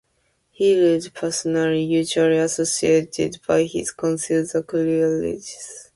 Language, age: English, 19-29